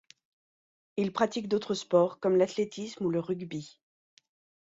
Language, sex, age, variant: French, female, 40-49, Français de métropole